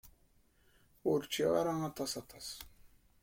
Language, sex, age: Kabyle, male, 19-29